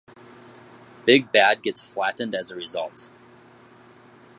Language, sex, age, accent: English, male, 30-39, United States English